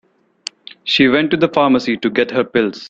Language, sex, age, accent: English, male, 19-29, India and South Asia (India, Pakistan, Sri Lanka)